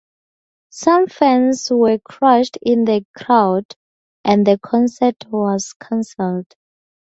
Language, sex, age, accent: English, female, 19-29, Southern African (South Africa, Zimbabwe, Namibia)